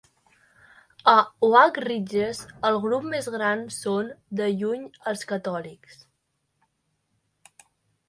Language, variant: Catalan, Central